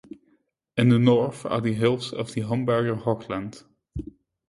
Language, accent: English, Dutch